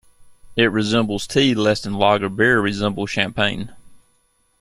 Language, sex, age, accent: English, male, 40-49, United States English